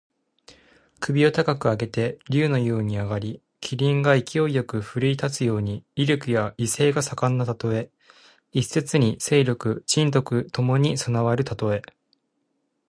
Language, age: Japanese, 19-29